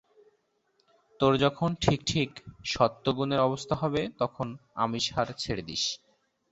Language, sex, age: Bengali, male, 30-39